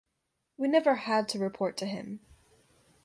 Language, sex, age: English, female, under 19